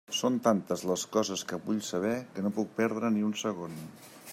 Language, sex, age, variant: Catalan, male, 60-69, Central